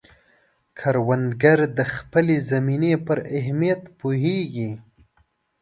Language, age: Pashto, 19-29